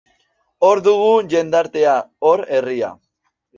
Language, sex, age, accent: Basque, male, 19-29, Mendebalekoa (Araba, Bizkaia, Gipuzkoako mendebaleko herri batzuk)